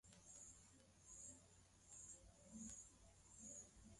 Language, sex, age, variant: Swahili, female, 19-29, Kiswahili Sanifu (EA)